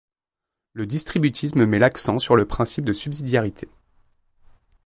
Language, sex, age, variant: French, male, 30-39, Français de métropole